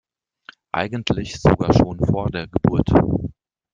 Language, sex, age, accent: German, male, 30-39, Deutschland Deutsch